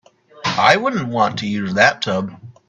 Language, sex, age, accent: English, male, under 19, United States English